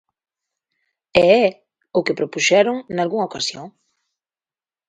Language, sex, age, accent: Galician, female, 30-39, Central (gheada)